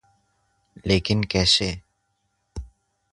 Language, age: Urdu, 19-29